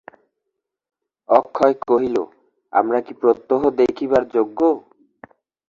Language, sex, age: Bengali, male, 40-49